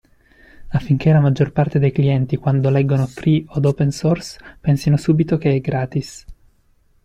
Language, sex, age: Italian, male, 30-39